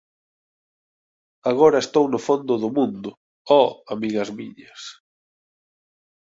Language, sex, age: Galician, male, 30-39